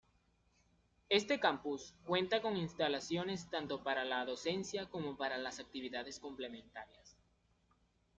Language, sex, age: Spanish, male, 19-29